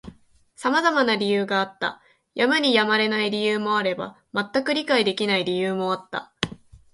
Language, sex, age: Japanese, female, 19-29